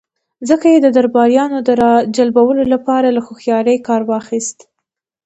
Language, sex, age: Pashto, female, under 19